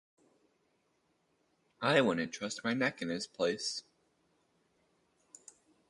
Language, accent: English, United States English